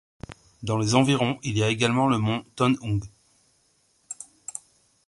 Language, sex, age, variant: French, male, 40-49, Français de métropole